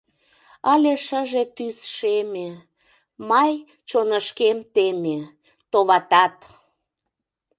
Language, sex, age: Mari, female, 30-39